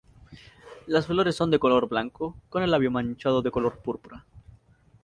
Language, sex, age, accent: Spanish, male, 19-29, América central